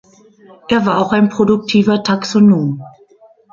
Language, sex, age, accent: German, female, 50-59, Deutschland Deutsch